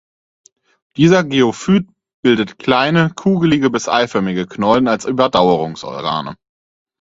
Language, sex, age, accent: German, male, 19-29, Deutschland Deutsch